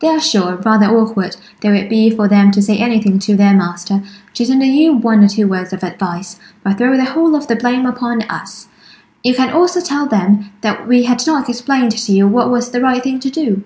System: none